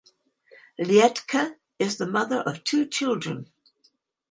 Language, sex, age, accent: English, female, 70-79, England English